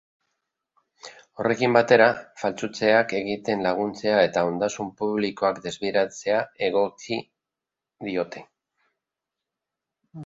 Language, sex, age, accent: Basque, male, 50-59, Erdialdekoa edo Nafarra (Gipuzkoa, Nafarroa)